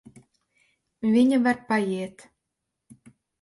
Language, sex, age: Latvian, female, 30-39